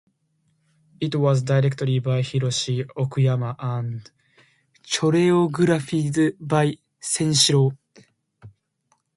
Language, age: English, 19-29